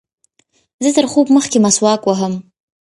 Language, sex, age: Pashto, female, 19-29